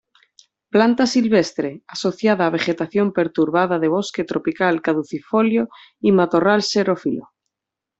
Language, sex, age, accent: Spanish, female, 30-39, España: Sur peninsular (Andalucia, Extremadura, Murcia)